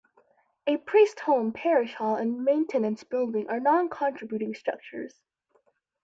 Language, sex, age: English, female, 19-29